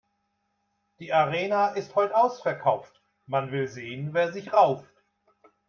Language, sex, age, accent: German, male, 60-69, Deutschland Deutsch